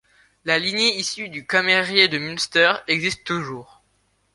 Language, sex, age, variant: French, male, under 19, Français de métropole